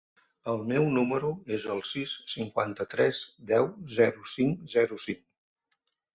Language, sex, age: Catalan, male, 60-69